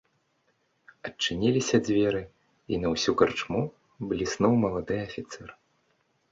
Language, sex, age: Belarusian, male, 19-29